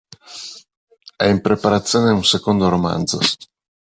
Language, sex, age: Italian, male, 50-59